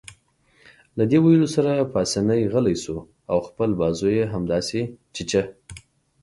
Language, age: Pashto, 30-39